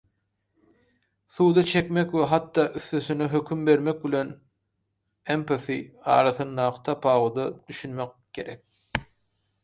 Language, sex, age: Turkmen, male, 30-39